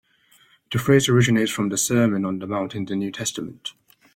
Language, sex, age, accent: English, male, under 19, England English